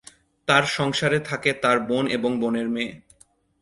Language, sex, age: Bengali, male, 19-29